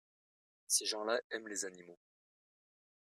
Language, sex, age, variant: French, male, 30-39, Français de métropole